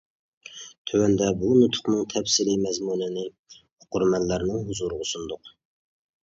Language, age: Uyghur, 30-39